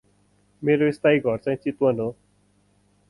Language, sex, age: Nepali, male, 30-39